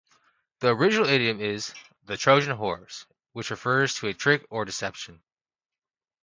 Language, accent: English, United States English